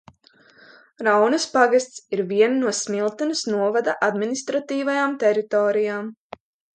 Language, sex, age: Latvian, female, under 19